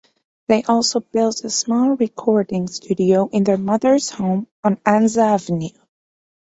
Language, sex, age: English, female, 19-29